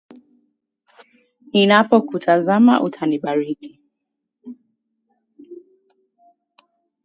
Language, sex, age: Swahili, female, 19-29